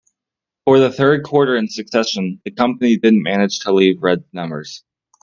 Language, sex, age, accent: English, male, 19-29, United States English